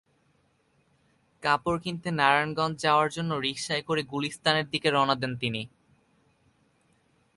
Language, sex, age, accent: Bengali, male, under 19, প্রমিত